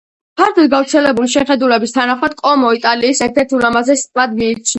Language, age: Georgian, 30-39